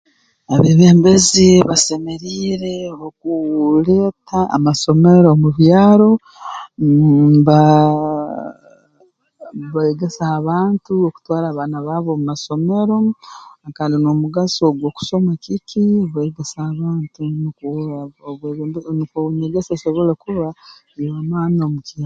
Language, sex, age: Tooro, female, 40-49